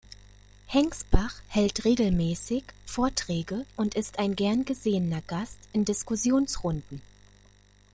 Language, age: German, 30-39